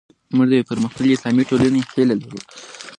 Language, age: Pashto, 19-29